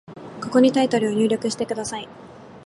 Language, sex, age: Japanese, female, 19-29